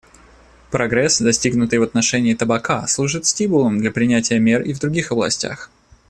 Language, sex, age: Russian, male, 19-29